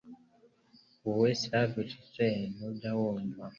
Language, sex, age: Kinyarwanda, male, 19-29